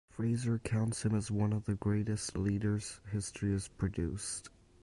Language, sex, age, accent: English, male, under 19, Canadian English